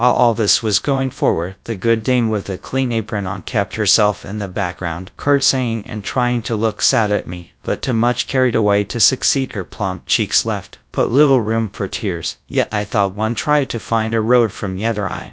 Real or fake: fake